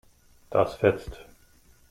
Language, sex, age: German, male, 30-39